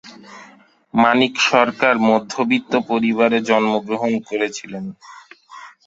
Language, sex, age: Bengali, male, 19-29